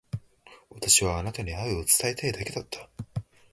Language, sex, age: Japanese, male, under 19